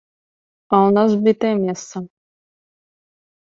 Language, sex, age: Belarusian, female, 19-29